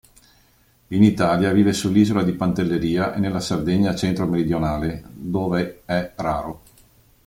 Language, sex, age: Italian, male, 40-49